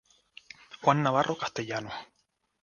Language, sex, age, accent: Spanish, male, 19-29, España: Islas Canarias